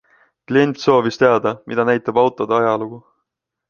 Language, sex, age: Estonian, male, 19-29